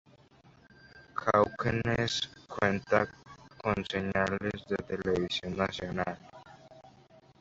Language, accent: Spanish, España: Norte peninsular (Asturias, Castilla y León, Cantabria, País Vasco, Navarra, Aragón, La Rioja, Guadalajara, Cuenca)